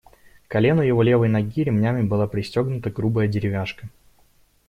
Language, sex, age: Russian, male, 19-29